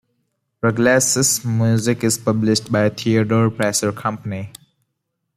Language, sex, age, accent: English, male, 19-29, India and South Asia (India, Pakistan, Sri Lanka)